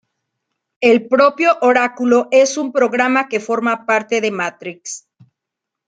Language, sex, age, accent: Spanish, female, 40-49, México